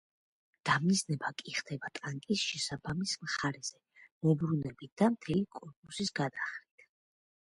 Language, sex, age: Georgian, female, under 19